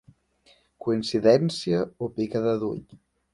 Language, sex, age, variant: Catalan, male, 19-29, Central